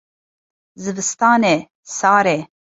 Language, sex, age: Kurdish, female, 30-39